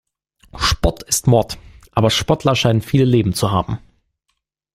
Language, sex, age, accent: German, male, 19-29, Deutschland Deutsch